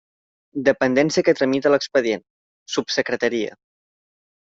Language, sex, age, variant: Catalan, male, 19-29, Central